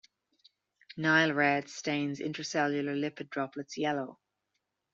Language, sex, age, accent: English, female, 40-49, Irish English